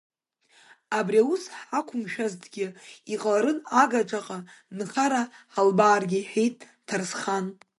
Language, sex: Abkhazian, female